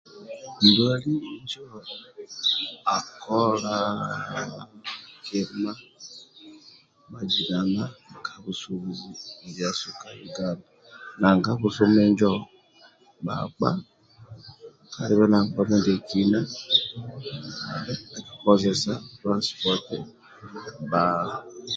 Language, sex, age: Amba (Uganda), male, 50-59